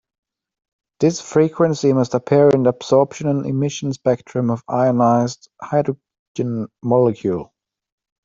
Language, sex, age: English, male, 30-39